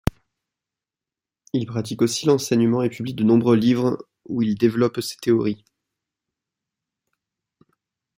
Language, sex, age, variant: French, male, 19-29, Français de métropole